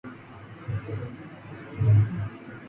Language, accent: English, United States English